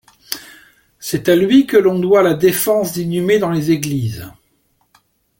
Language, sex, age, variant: French, male, 40-49, Français de métropole